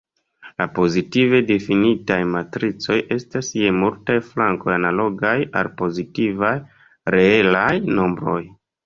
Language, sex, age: Esperanto, male, 30-39